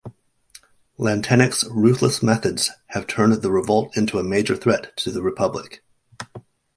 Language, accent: English, United States English